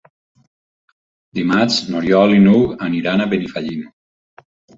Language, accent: Catalan, valencià